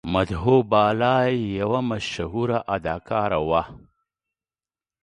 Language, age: Pashto, 40-49